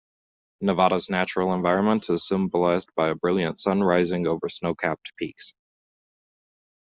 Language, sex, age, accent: English, male, 19-29, United States English